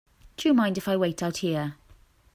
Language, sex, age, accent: English, female, 30-39, England English